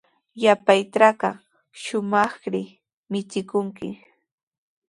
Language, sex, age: Sihuas Ancash Quechua, female, 19-29